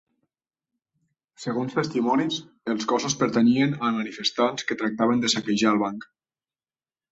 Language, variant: Catalan, Septentrional